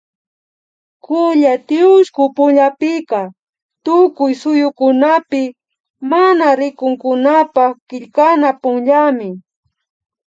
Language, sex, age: Imbabura Highland Quichua, female, 30-39